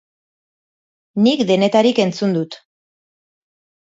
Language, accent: Basque, Mendebalekoa (Araba, Bizkaia, Gipuzkoako mendebaleko herri batzuk)